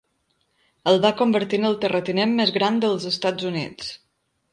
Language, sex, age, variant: Catalan, female, 50-59, Balear